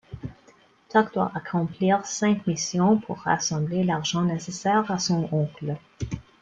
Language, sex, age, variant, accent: French, female, 19-29, Français d'Amérique du Nord, Français du Canada